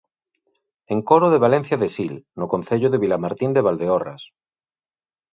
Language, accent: Galician, Normativo (estándar)